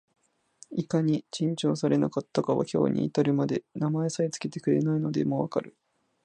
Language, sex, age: Japanese, female, 90+